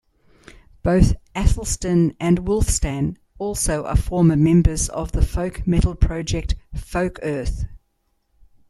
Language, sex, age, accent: English, female, 60-69, Australian English